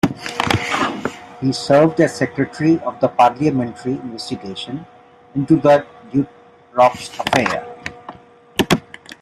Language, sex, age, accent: English, male, 50-59, India and South Asia (India, Pakistan, Sri Lanka)